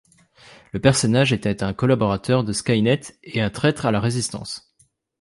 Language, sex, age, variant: French, male, 19-29, Français de métropole